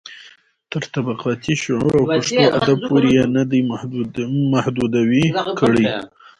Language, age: Pashto, 19-29